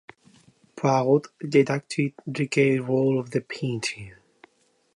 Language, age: English, under 19